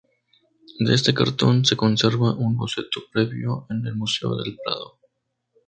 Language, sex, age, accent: Spanish, male, 19-29, México